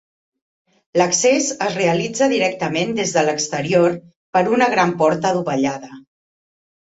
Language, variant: Catalan, Central